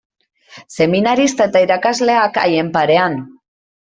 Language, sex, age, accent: Basque, female, 30-39, Mendebalekoa (Araba, Bizkaia, Gipuzkoako mendebaleko herri batzuk)